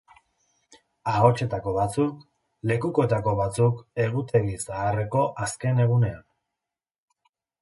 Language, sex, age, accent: Basque, male, 19-29, Erdialdekoa edo Nafarra (Gipuzkoa, Nafarroa)